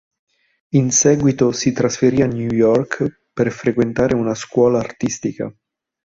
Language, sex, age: Italian, male, 40-49